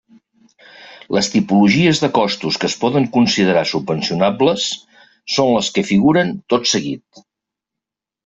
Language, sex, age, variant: Catalan, male, 50-59, Central